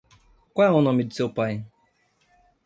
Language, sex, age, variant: Portuguese, male, 40-49, Portuguese (Brasil)